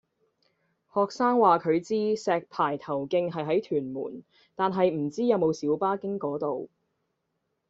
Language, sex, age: Cantonese, female, 19-29